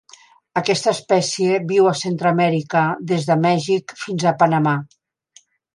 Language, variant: Catalan, Central